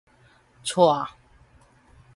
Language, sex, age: Min Nan Chinese, female, 40-49